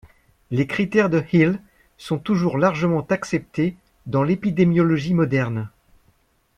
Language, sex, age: French, male, 50-59